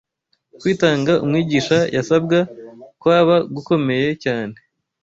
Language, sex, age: Kinyarwanda, male, 19-29